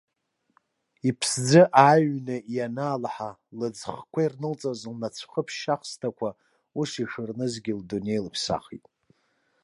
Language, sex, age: Abkhazian, male, 19-29